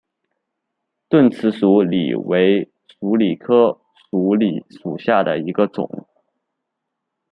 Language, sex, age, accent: Chinese, male, 19-29, 出生地：四川省